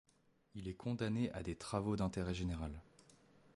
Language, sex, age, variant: French, male, 19-29, Français de métropole